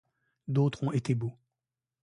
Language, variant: French, Français de métropole